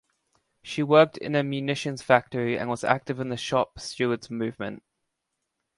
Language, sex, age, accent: English, male, under 19, Australian English